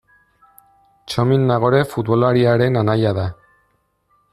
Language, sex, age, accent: Basque, male, 30-39, Erdialdekoa edo Nafarra (Gipuzkoa, Nafarroa)